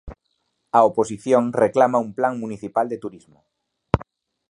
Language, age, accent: Galician, 30-39, Normativo (estándar)